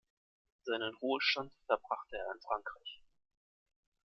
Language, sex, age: German, male, 19-29